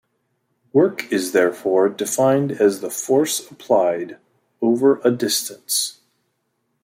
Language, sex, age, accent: English, male, 40-49, United States English